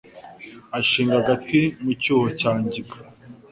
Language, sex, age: Kinyarwanda, male, 19-29